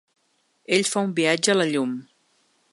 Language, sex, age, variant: Catalan, female, 40-49, Central